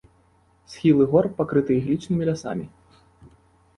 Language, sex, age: Belarusian, male, 19-29